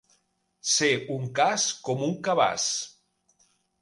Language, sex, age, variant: Catalan, male, 40-49, Central